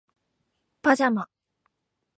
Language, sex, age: Japanese, female, 19-29